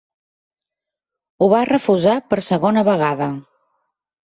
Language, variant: Catalan, Central